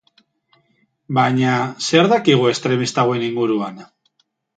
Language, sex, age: Basque, male, 40-49